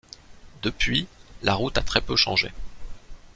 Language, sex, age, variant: French, male, 30-39, Français de métropole